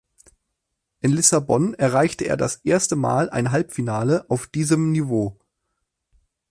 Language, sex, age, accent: German, male, 19-29, Deutschland Deutsch